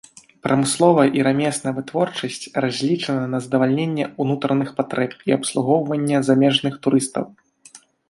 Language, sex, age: Belarusian, male, 19-29